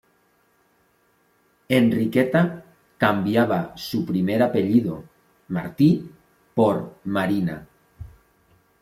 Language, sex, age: Spanish, male, 50-59